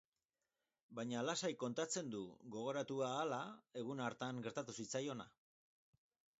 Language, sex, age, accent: Basque, male, 60-69, Mendebalekoa (Araba, Bizkaia, Gipuzkoako mendebaleko herri batzuk)